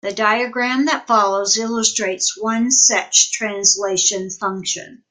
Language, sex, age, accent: English, female, 70-79, United States English